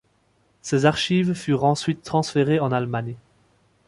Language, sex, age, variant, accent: French, male, 19-29, Français d'Europe, Français de Belgique